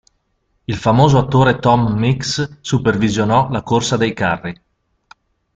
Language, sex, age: Italian, male, 40-49